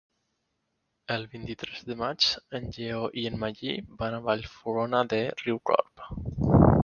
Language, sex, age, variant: Catalan, male, under 19, Central